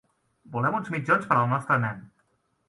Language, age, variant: Catalan, 19-29, Central